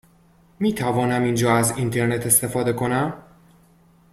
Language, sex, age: Persian, male, 19-29